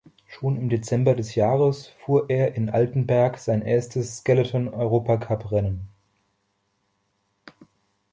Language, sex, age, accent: German, male, 30-39, Deutschland Deutsch